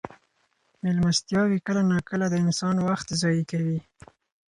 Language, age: Pashto, 19-29